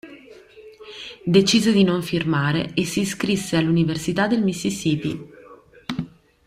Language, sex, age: Italian, female, 30-39